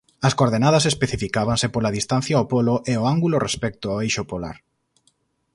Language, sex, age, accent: Galician, male, 30-39, Central (gheada)